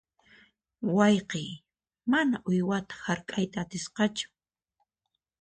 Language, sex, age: Puno Quechua, female, 30-39